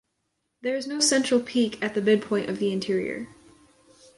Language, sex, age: English, female, under 19